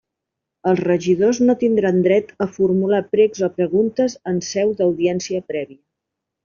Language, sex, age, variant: Catalan, female, 50-59, Central